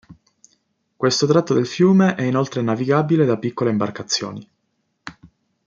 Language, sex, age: Italian, male, 19-29